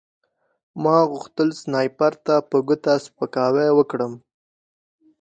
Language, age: Pashto, 19-29